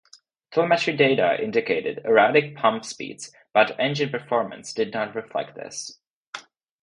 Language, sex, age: English, male, under 19